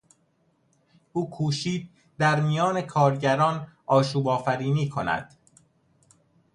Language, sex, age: Persian, male, 30-39